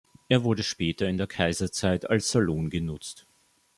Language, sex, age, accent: German, male, 19-29, Österreichisches Deutsch